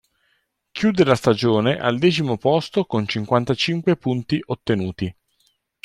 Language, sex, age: Italian, male, 40-49